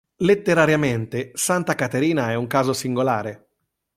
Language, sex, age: Italian, male, 40-49